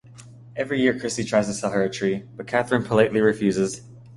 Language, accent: English, United States English